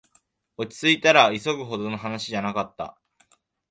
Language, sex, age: Japanese, male, under 19